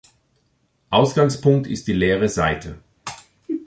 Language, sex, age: German, male, 50-59